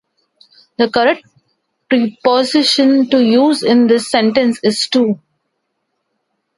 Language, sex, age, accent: English, female, 40-49, India and South Asia (India, Pakistan, Sri Lanka)